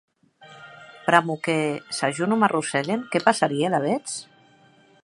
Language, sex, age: Occitan, female, 50-59